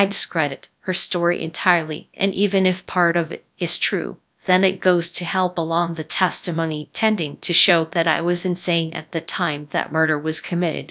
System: TTS, GradTTS